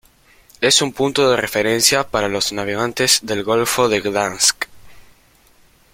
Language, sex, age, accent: Spanish, male, under 19, Rioplatense: Argentina, Uruguay, este de Bolivia, Paraguay